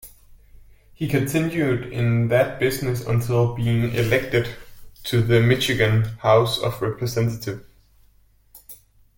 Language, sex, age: English, male, 19-29